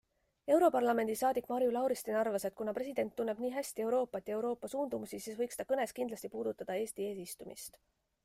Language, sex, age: Estonian, female, 40-49